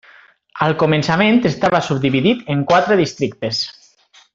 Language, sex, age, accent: Catalan, male, 19-29, valencià